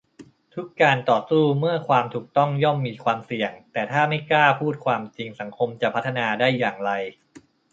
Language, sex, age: Thai, male, 30-39